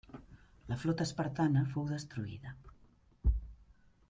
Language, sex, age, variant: Catalan, female, 50-59, Central